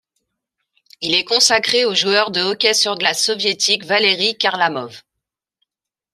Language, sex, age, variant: French, female, 40-49, Français de métropole